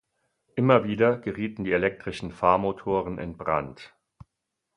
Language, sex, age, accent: German, male, 60-69, Deutschland Deutsch